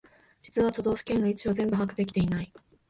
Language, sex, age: Japanese, female, 19-29